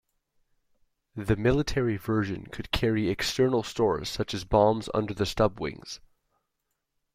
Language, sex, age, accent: English, male, 19-29, Canadian English